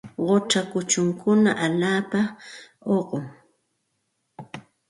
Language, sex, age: Santa Ana de Tusi Pasco Quechua, female, 40-49